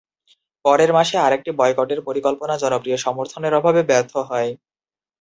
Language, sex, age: Bengali, male, 19-29